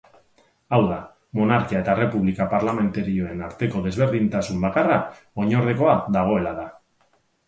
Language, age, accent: Basque, 40-49, Mendebalekoa (Araba, Bizkaia, Gipuzkoako mendebaleko herri batzuk)